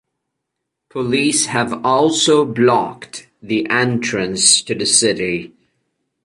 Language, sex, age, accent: English, male, 40-49, United States English